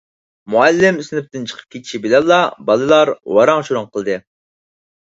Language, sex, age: Uyghur, male, 19-29